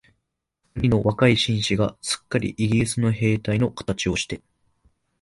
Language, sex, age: Japanese, male, 19-29